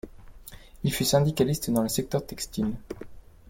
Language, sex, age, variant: French, male, 19-29, Français de métropole